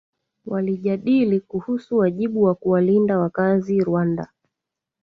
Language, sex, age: Swahili, female, 30-39